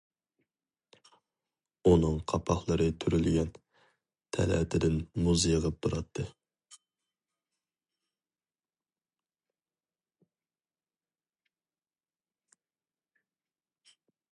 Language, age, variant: Uyghur, 19-29, ئۇيغۇر تىلى